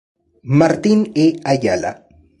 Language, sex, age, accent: Spanish, male, 19-29, Chileno: Chile, Cuyo